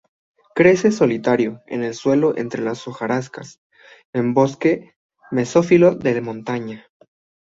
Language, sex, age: Spanish, male, 19-29